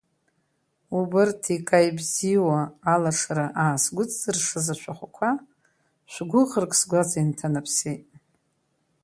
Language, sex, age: Abkhazian, female, 50-59